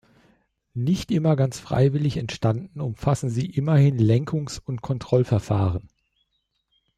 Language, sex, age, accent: German, male, 40-49, Deutschland Deutsch